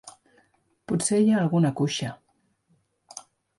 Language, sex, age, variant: Catalan, female, 40-49, Central